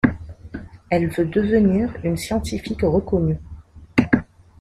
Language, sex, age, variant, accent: French, female, 40-49, Français du nord de l'Afrique, Français du Maroc